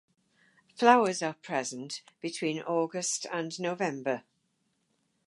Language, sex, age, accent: English, female, 80-89, England English